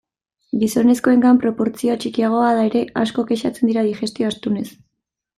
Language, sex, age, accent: Basque, female, 19-29, Erdialdekoa edo Nafarra (Gipuzkoa, Nafarroa)